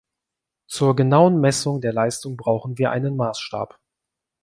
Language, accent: German, Deutschland Deutsch